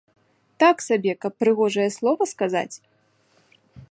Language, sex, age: Belarusian, female, 19-29